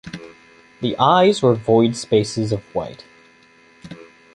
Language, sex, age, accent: English, male, 19-29, United States English